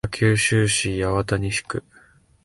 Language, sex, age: Japanese, male, 19-29